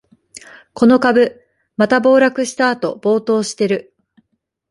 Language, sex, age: Japanese, female, 30-39